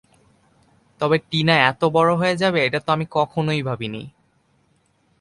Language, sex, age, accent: Bengali, male, under 19, প্রমিত